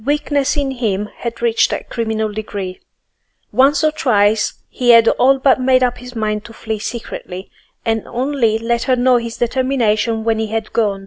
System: none